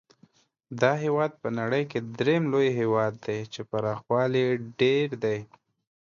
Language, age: Pashto, 19-29